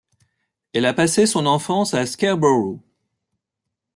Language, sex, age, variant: French, male, 50-59, Français de métropole